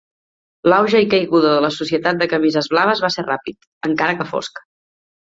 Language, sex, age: Catalan, female, 30-39